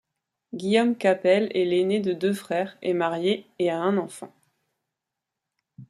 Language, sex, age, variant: French, female, 30-39, Français de métropole